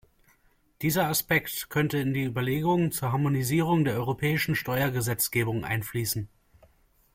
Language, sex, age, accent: German, male, 19-29, Deutschland Deutsch